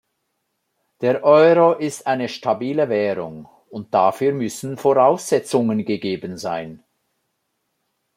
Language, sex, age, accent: German, male, 50-59, Schweizerdeutsch